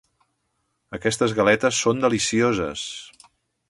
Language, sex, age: Catalan, male, 50-59